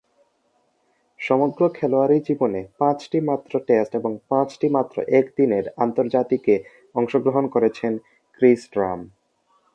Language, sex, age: Bengali, male, under 19